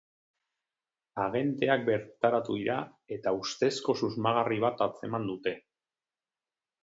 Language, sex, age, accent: Basque, male, 40-49, Erdialdekoa edo Nafarra (Gipuzkoa, Nafarroa)